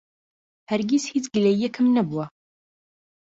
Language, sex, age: Central Kurdish, female, 19-29